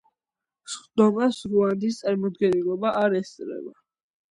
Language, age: Georgian, under 19